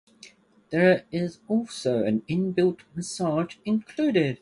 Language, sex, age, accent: English, male, 30-39, England English